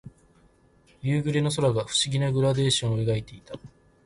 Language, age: Japanese, 19-29